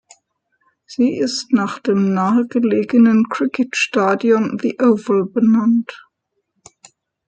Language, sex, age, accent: German, female, 60-69, Deutschland Deutsch